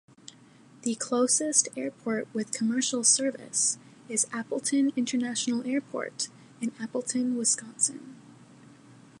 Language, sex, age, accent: English, female, 19-29, United States English